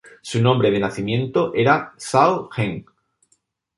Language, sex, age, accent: Spanish, male, 40-49, España: Sur peninsular (Andalucia, Extremadura, Murcia)